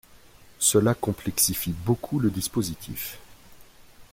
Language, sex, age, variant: French, male, 40-49, Français de métropole